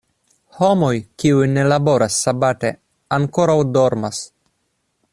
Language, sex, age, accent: Esperanto, male, 19-29, Internacia